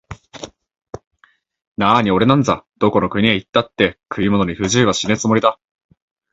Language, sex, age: Japanese, male, 19-29